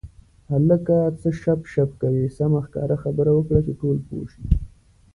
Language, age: Pashto, 30-39